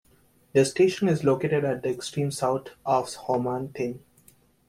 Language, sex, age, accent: English, male, 19-29, United States English